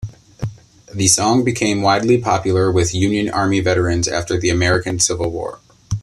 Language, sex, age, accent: English, male, 30-39, United States English